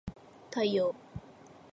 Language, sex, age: Japanese, female, 19-29